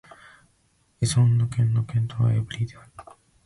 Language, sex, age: Japanese, male, 19-29